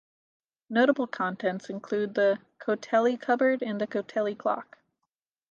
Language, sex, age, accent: English, female, 19-29, United States English